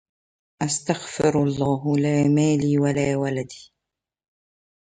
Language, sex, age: Arabic, female, 19-29